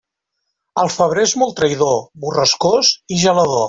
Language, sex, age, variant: Catalan, male, 40-49, Central